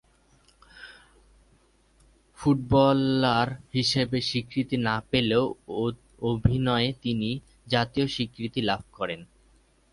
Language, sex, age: Bengali, male, 19-29